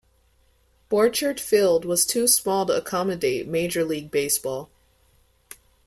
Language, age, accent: English, under 19, United States English